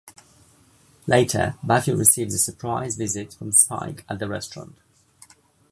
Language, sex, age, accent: English, male, 30-39, England English